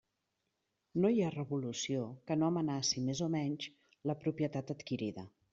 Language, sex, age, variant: Catalan, female, 40-49, Central